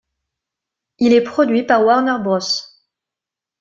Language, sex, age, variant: French, female, 19-29, Français de métropole